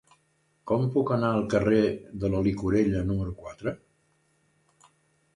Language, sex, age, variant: Catalan, male, 70-79, Central